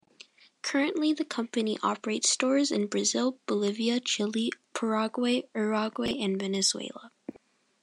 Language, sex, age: English, female, under 19